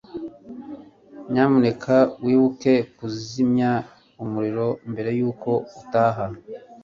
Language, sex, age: Kinyarwanda, male, 40-49